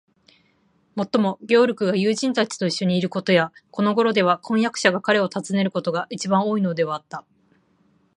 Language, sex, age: Japanese, female, 30-39